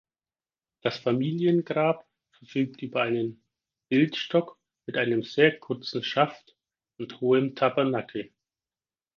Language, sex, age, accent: German, male, 19-29, Deutschland Deutsch